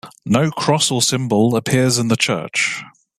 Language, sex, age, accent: English, male, 30-39, England English